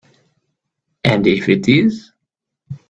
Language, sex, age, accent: English, male, 30-39, United States English